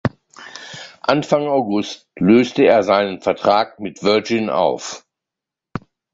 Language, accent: German, Deutschland Deutsch